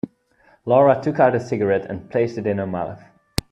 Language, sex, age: English, male, 19-29